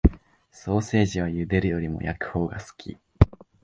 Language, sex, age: Japanese, male, 19-29